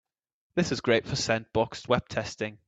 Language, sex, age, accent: English, male, 19-29, England English